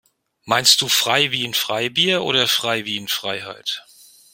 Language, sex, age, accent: German, male, 50-59, Deutschland Deutsch